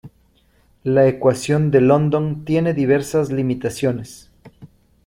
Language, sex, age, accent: Spanish, male, 40-49, Andino-Pacífico: Colombia, Perú, Ecuador, oeste de Bolivia y Venezuela andina